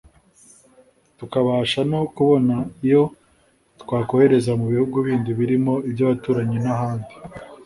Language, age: Kinyarwanda, 30-39